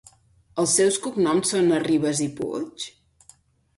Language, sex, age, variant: Catalan, female, 40-49, Septentrional